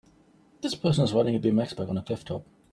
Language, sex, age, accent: English, male, 30-39, England English